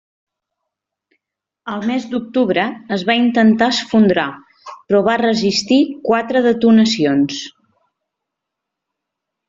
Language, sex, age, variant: Catalan, female, 40-49, Central